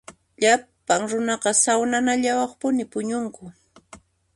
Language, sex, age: Puno Quechua, female, 40-49